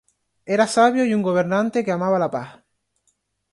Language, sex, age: Spanish, male, 19-29